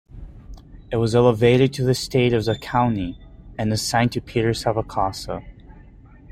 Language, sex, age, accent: English, male, 19-29, Canadian English